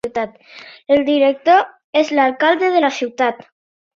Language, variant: Catalan, Central